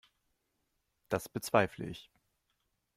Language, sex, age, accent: German, male, 19-29, Deutschland Deutsch